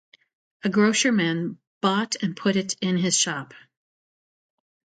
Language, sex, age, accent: English, female, 40-49, United States English